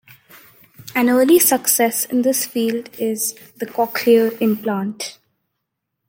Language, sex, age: English, female, under 19